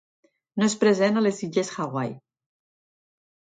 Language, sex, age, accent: Catalan, female, 40-49, Tortosí